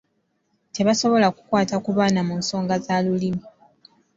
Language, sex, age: Ganda, female, 19-29